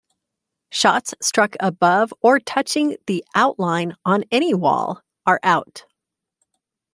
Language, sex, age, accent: English, female, 50-59, United States English